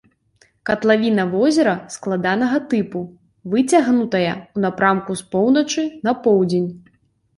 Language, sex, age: Belarusian, female, 19-29